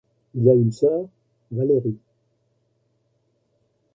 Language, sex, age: French, male, 70-79